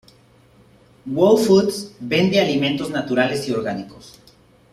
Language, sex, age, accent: Spanish, male, 30-39, México